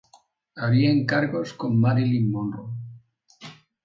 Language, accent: Spanish, España: Centro-Sur peninsular (Madrid, Toledo, Castilla-La Mancha)